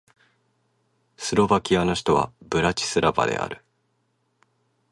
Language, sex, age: Japanese, male, 19-29